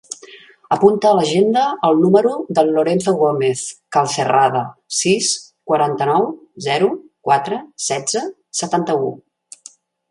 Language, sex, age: Catalan, female, 60-69